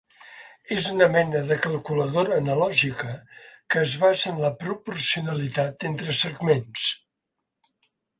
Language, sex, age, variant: Catalan, male, 70-79, Central